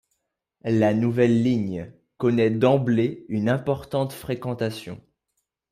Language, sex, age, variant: French, male, under 19, Français de métropole